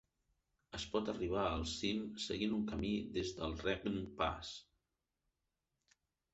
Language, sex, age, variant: Catalan, male, 50-59, Central